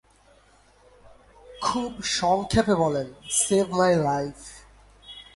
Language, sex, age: Bengali, male, 19-29